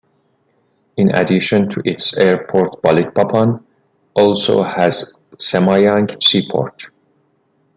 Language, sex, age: English, male, 30-39